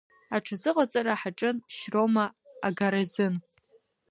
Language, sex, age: Abkhazian, female, under 19